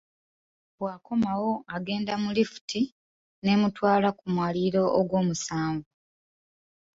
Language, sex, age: Ganda, female, 19-29